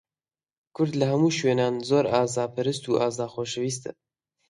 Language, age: Central Kurdish, 19-29